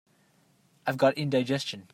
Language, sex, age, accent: English, male, 30-39, Canadian English